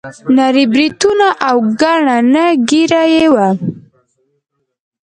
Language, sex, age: Pashto, female, under 19